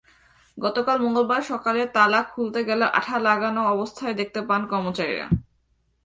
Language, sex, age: Bengali, female, 19-29